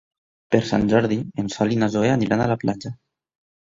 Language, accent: Catalan, valencià